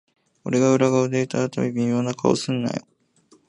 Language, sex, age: Japanese, male, 19-29